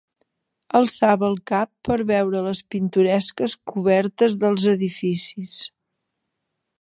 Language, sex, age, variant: Catalan, female, 50-59, Central